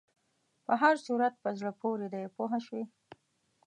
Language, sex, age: Pashto, female, 30-39